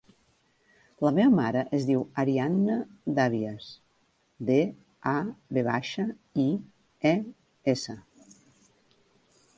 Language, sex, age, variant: Catalan, female, 40-49, Central